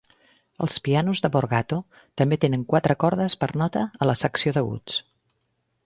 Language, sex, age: Catalan, female, 50-59